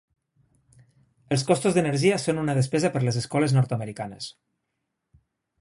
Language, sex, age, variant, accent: Catalan, male, 30-39, Nord-Occidental, nord-occidental